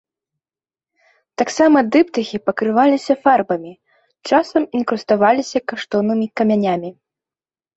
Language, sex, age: Belarusian, female, 19-29